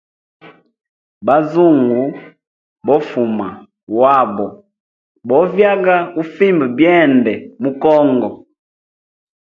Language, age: Hemba, 19-29